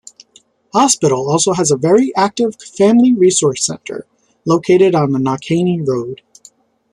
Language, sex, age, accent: English, male, 19-29, United States English